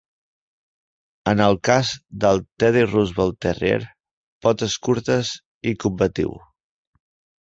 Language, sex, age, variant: Catalan, male, 30-39, Central